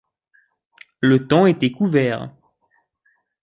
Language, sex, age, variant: French, male, under 19, Français de métropole